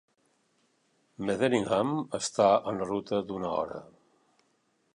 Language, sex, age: Catalan, male, 60-69